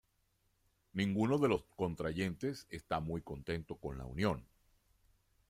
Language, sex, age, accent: Spanish, male, 60-69, Caribe: Cuba, Venezuela, Puerto Rico, República Dominicana, Panamá, Colombia caribeña, México caribeño, Costa del golfo de México